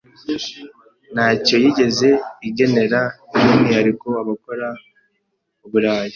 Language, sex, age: Kinyarwanda, male, 19-29